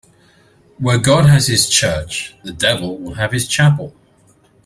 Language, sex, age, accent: English, male, 50-59, England English